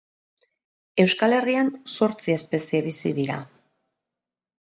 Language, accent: Basque, Mendebalekoa (Araba, Bizkaia, Gipuzkoako mendebaleko herri batzuk)